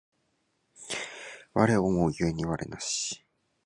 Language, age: Japanese, 19-29